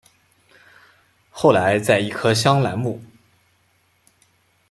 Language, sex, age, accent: Chinese, male, 19-29, 出生地：湖北省